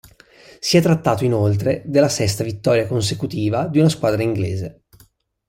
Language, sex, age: Italian, male, 19-29